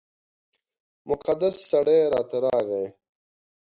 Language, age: Pashto, 19-29